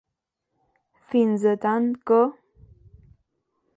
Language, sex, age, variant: Catalan, female, under 19, Balear